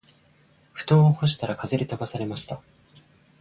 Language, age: Japanese, 19-29